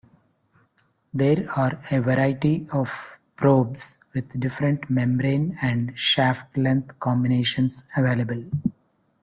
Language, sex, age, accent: English, male, 50-59, India and South Asia (India, Pakistan, Sri Lanka)